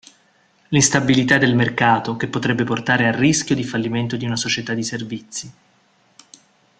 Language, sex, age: Italian, male, 30-39